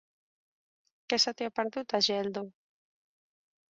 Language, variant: Catalan, Central